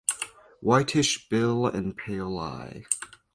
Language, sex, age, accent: English, male, under 19, Canadian English